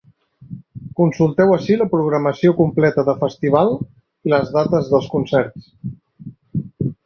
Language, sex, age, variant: Catalan, male, 30-39, Central